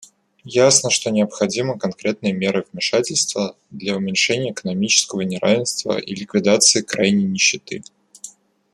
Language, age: Russian, 19-29